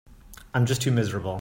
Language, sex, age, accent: English, male, 19-29, United States English